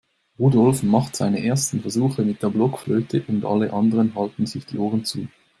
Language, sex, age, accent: German, male, 19-29, Schweizerdeutsch